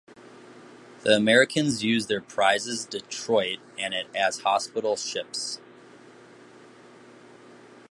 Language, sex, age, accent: English, male, 30-39, United States English